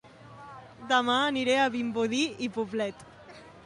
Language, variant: Catalan, Septentrional